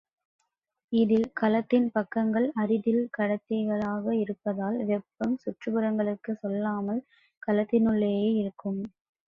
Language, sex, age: Tamil, female, under 19